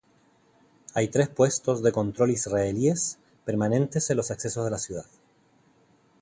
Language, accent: Spanish, Chileno: Chile, Cuyo